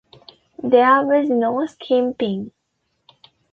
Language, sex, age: English, female, 19-29